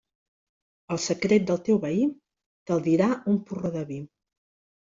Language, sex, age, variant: Catalan, female, 50-59, Central